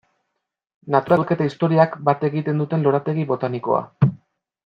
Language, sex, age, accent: Basque, male, 19-29, Mendebalekoa (Araba, Bizkaia, Gipuzkoako mendebaleko herri batzuk)